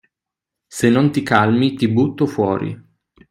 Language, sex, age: Italian, male, 19-29